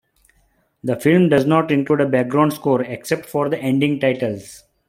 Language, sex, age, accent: English, male, 30-39, India and South Asia (India, Pakistan, Sri Lanka)